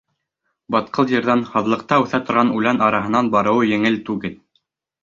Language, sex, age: Bashkir, male, under 19